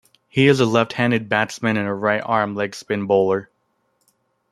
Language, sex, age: English, male, under 19